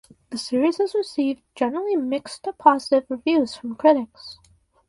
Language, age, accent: English, under 19, Canadian English